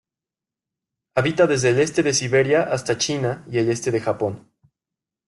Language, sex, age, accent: Spanish, male, 19-29, México